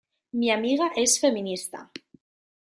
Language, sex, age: Spanish, female, 19-29